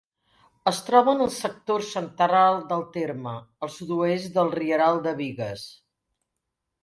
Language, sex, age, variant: Catalan, female, 60-69, Central